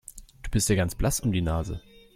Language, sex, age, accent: German, male, 19-29, Deutschland Deutsch